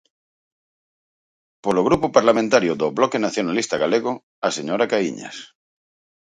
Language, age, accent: Galician, 40-49, Central (gheada)